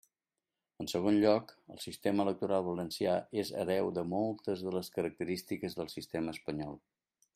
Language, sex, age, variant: Catalan, male, 60-69, Central